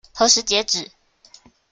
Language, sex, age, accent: Chinese, female, 19-29, 出生地：新北市